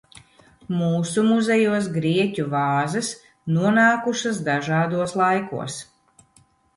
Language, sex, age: Latvian, female, 50-59